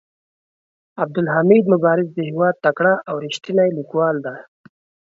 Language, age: Pashto, 19-29